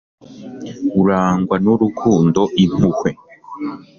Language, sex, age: Kinyarwanda, male, 19-29